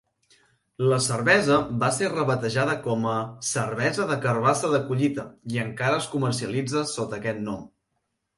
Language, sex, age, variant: Catalan, male, 19-29, Central